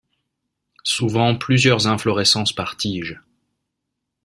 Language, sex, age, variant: French, male, 30-39, Français de métropole